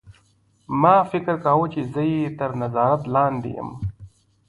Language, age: Pashto, 19-29